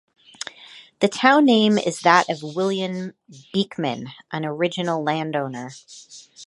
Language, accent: English, United States English